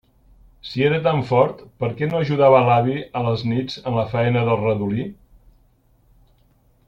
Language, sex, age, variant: Catalan, male, 60-69, Central